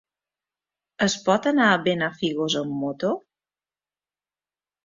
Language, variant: Catalan, Balear